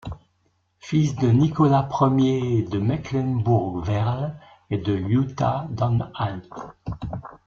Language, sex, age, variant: French, male, 60-69, Français de métropole